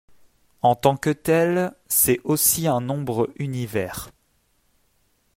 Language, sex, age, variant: French, male, 19-29, Français de métropole